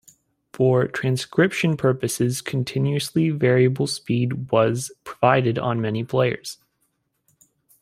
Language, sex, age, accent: English, male, 19-29, United States English